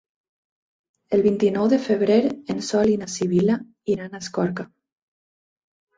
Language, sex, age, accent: Catalan, female, 30-39, valencià